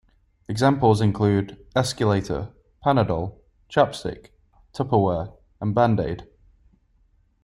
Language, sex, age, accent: English, male, 19-29, England English